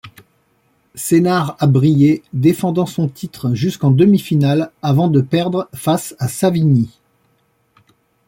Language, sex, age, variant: French, male, 40-49, Français de métropole